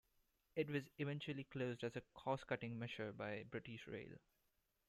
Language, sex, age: English, male, 19-29